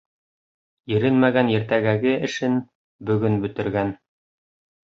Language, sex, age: Bashkir, male, 30-39